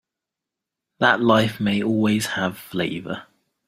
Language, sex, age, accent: English, male, 30-39, England English